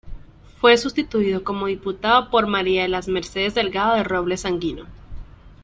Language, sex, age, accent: Spanish, female, 19-29, Andino-Pacífico: Colombia, Perú, Ecuador, oeste de Bolivia y Venezuela andina